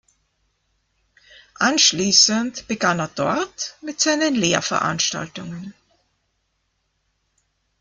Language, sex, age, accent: German, female, 50-59, Österreichisches Deutsch